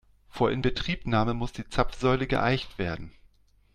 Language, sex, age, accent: German, male, 40-49, Deutschland Deutsch